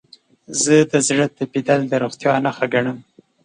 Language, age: Pashto, 30-39